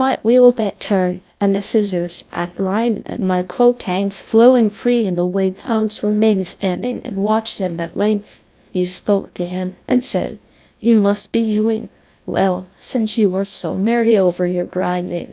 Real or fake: fake